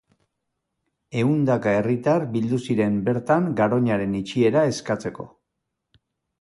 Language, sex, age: Basque, male, 40-49